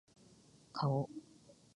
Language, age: Japanese, 50-59